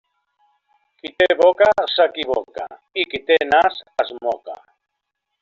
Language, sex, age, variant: Catalan, male, 50-59, Nord-Occidental